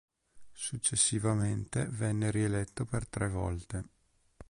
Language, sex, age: Italian, male, 30-39